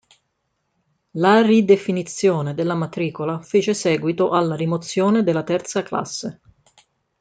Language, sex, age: Italian, female, 30-39